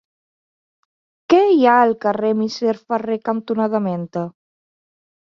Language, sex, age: Catalan, female, 19-29